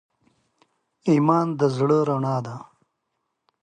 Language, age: Pashto, 30-39